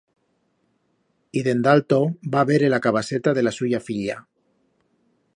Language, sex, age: Aragonese, male, 40-49